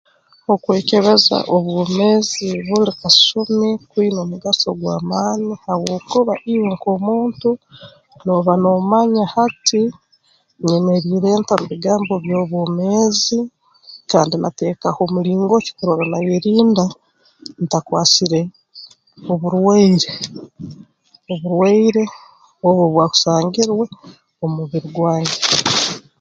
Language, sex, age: Tooro, female, 19-29